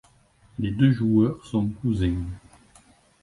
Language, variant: French, Français de métropole